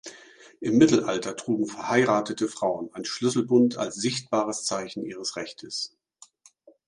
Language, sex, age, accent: German, male, 50-59, Deutschland Deutsch